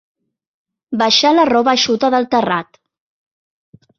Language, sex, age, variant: Catalan, female, 40-49, Central